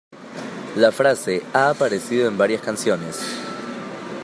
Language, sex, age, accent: Spanish, male, 19-29, Andino-Pacífico: Colombia, Perú, Ecuador, oeste de Bolivia y Venezuela andina